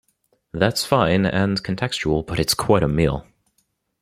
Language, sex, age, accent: English, male, 19-29, United States English